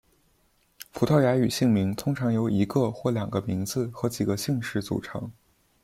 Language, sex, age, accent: Chinese, male, under 19, 出生地：北京市